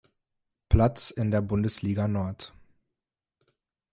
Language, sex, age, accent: German, male, 19-29, Deutschland Deutsch